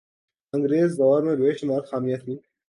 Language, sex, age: Urdu, male, 19-29